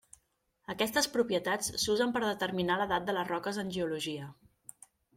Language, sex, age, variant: Catalan, female, 30-39, Central